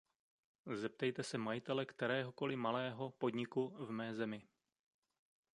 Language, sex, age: Czech, male, 30-39